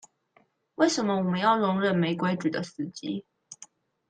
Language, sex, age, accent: Chinese, female, 19-29, 出生地：臺南市